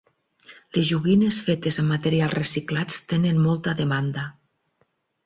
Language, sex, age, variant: Catalan, female, 50-59, Nord-Occidental